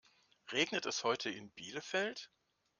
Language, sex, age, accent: German, male, 60-69, Deutschland Deutsch